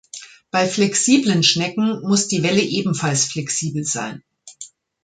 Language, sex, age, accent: German, female, 50-59, Deutschland Deutsch